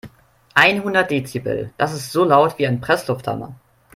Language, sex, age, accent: German, male, under 19, Deutschland Deutsch